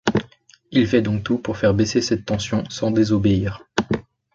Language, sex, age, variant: French, male, 19-29, Français de métropole